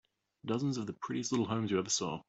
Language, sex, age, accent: English, male, 30-39, Australian English